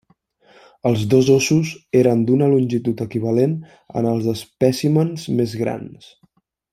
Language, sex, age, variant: Catalan, male, 19-29, Central